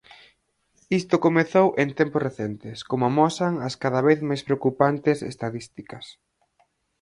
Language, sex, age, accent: Galician, male, 19-29, Central (gheada); Normativo (estándar)